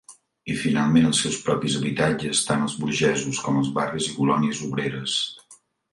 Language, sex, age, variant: Catalan, male, 50-59, Central